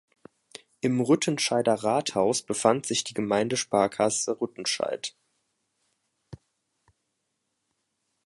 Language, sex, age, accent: German, male, 19-29, Deutschland Deutsch